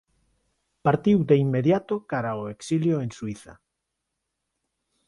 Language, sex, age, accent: Galician, male, 50-59, Neofalante